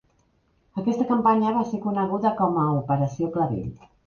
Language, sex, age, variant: Catalan, female, 50-59, Central